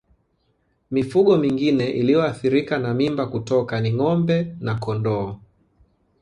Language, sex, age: Swahili, male, 30-39